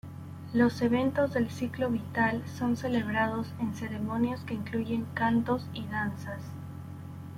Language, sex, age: Spanish, female, 19-29